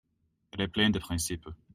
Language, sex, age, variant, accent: French, male, 30-39, Français d'Amérique du Nord, Français du Canada